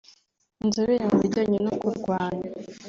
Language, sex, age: Kinyarwanda, female, 19-29